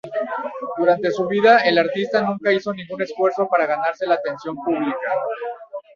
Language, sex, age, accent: Spanish, male, 40-49, México